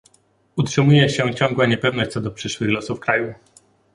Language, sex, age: Polish, male, 19-29